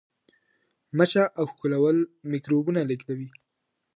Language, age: Pashto, 19-29